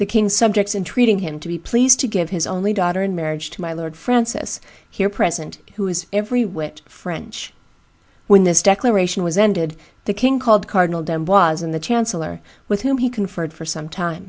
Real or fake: real